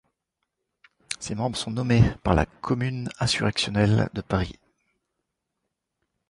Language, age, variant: French, 60-69, Français de métropole